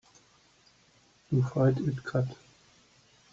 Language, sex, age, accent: English, male, 30-39, United States English